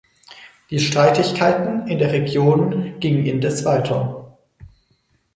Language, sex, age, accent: German, male, under 19, Deutschland Deutsch